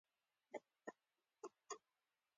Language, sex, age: Pashto, female, 19-29